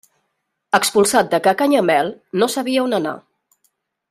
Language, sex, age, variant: Catalan, female, 40-49, Central